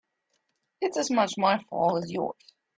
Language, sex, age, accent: English, female, 30-39, United States English